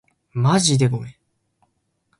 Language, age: Japanese, 19-29